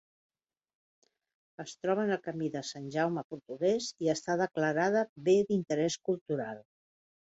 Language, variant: Catalan, Central